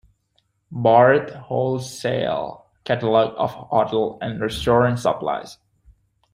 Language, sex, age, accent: English, male, 19-29, United States English